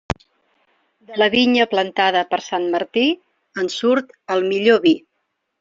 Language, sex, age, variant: Catalan, female, 40-49, Central